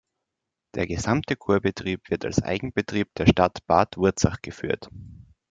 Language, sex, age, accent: German, male, 19-29, Österreichisches Deutsch